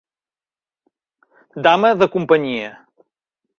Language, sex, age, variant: Catalan, male, 60-69, Central